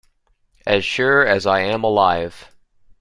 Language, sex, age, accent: English, male, 19-29, United States English